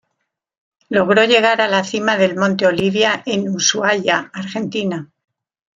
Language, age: Spanish, 60-69